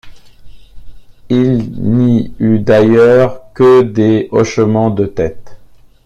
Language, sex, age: French, male, 40-49